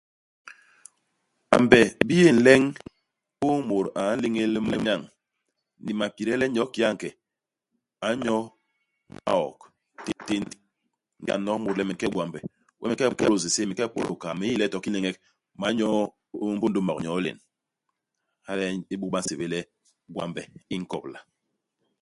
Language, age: Basaa, 40-49